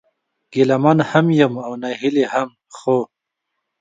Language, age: Pashto, 19-29